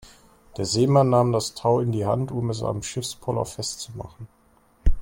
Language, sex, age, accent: German, male, 30-39, Deutschland Deutsch